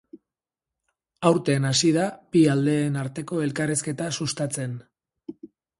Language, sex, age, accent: Basque, male, 30-39, Mendebalekoa (Araba, Bizkaia, Gipuzkoako mendebaleko herri batzuk)